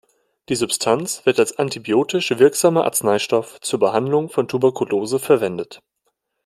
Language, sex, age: German, male, 19-29